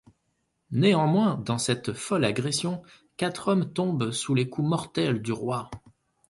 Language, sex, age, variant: French, male, 30-39, Français de métropole